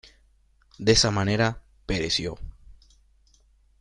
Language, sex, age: Spanish, male, 19-29